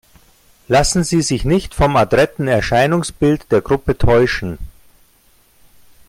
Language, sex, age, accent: German, male, 50-59, Deutschland Deutsch